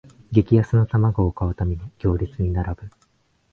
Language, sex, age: Japanese, male, 19-29